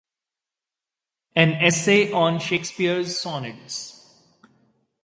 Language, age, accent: English, 30-39, India and South Asia (India, Pakistan, Sri Lanka)